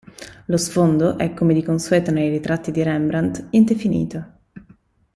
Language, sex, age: Italian, female, 30-39